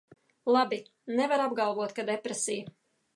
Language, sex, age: Latvian, female, 40-49